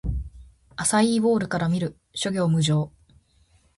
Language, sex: Japanese, female